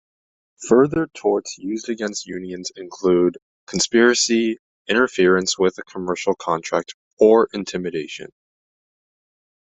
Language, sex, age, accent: English, male, under 19, United States English